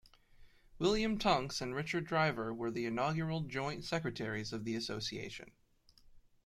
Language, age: English, 19-29